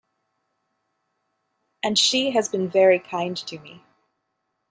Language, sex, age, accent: English, female, 30-39, United States English